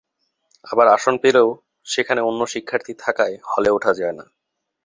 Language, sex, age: Bengali, male, 19-29